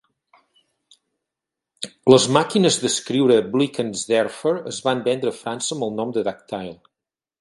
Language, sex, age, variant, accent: Catalan, male, 50-59, Central, Girona